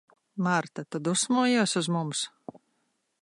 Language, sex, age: Latvian, female, 30-39